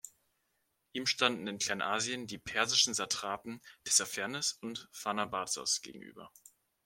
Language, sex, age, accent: German, male, 19-29, Deutschland Deutsch